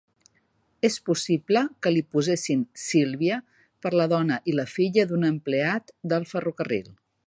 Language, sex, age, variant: Catalan, female, 50-59, Central